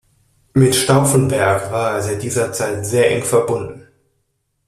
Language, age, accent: German, 30-39, Deutschland Deutsch